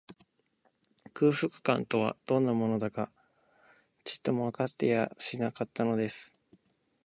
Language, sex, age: Japanese, male, 19-29